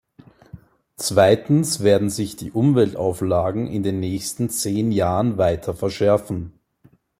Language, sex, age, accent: German, male, 19-29, Österreichisches Deutsch